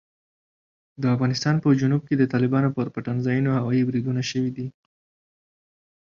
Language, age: Pashto, 19-29